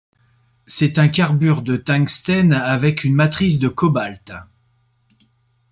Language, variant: French, Français de métropole